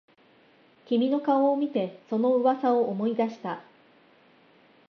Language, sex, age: Japanese, female, 30-39